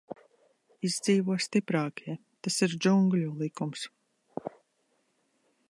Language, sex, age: Latvian, female, 30-39